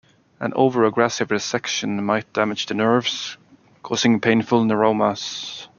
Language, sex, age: English, male, 30-39